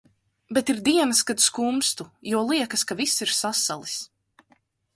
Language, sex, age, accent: Latvian, female, 19-29, Riga